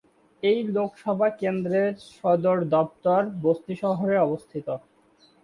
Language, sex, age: Bengali, male, 19-29